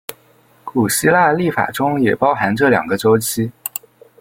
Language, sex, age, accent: Chinese, male, under 19, 出生地：浙江省